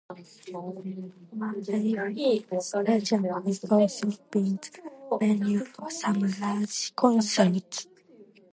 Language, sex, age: English, female, under 19